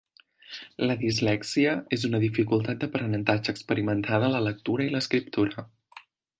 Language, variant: Catalan, Central